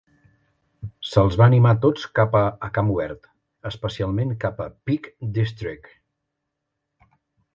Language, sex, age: Catalan, male, 50-59